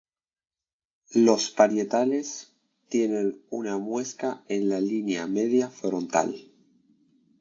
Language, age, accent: Spanish, 19-29, Rioplatense: Argentina, Uruguay, este de Bolivia, Paraguay